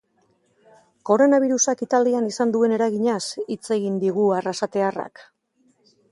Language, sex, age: Basque, female, 50-59